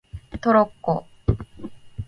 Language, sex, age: Japanese, female, 19-29